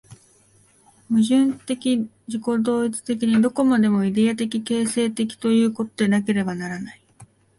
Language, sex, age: Japanese, female, 19-29